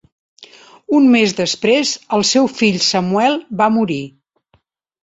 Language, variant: Catalan, Central